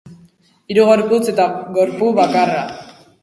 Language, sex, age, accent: Basque, female, 90+, Erdialdekoa edo Nafarra (Gipuzkoa, Nafarroa)